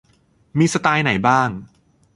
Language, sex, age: Thai, male, 40-49